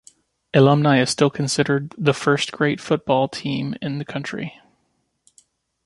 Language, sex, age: English, male, 30-39